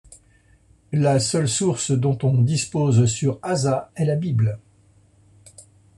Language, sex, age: French, male, 60-69